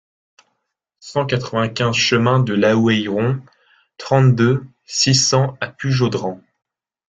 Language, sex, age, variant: French, male, 19-29, Français de métropole